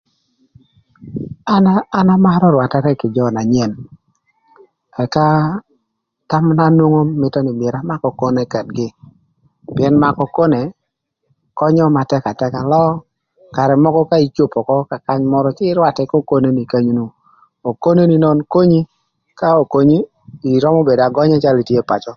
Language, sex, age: Thur, male, 40-49